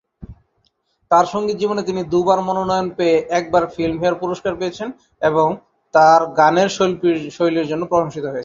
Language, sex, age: Bengali, male, 30-39